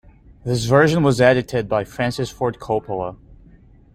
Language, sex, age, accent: English, male, 19-29, Canadian English